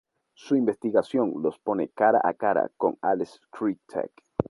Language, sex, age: Spanish, male, 19-29